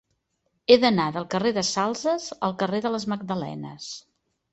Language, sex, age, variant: Catalan, female, 60-69, Central